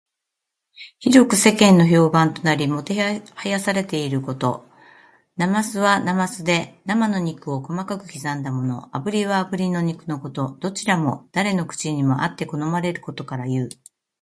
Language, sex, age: Japanese, female, 60-69